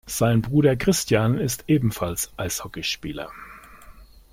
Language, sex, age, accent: German, male, 60-69, Deutschland Deutsch